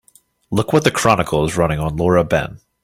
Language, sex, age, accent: English, male, 19-29, United States English